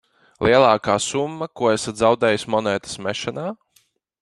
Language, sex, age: Latvian, male, 19-29